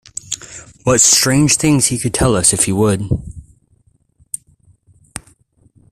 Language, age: English, 19-29